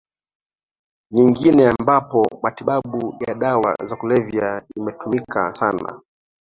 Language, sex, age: Swahili, male, 30-39